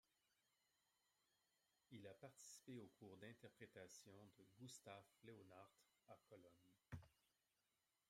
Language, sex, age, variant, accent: French, male, 40-49, Français d'Amérique du Nord, Français du Canada